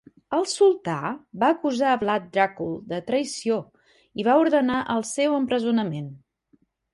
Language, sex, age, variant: Catalan, female, 30-39, Central